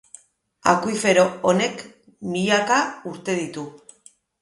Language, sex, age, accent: Basque, female, 40-49, Mendebalekoa (Araba, Bizkaia, Gipuzkoako mendebaleko herri batzuk)